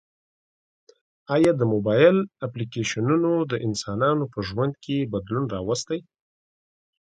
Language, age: Pashto, 30-39